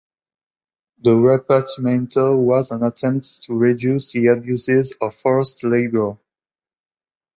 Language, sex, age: English, male, under 19